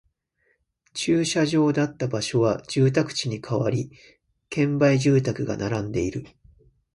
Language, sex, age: Japanese, male, 30-39